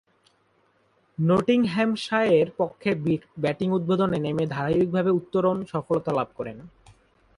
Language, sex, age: Bengali, male, 19-29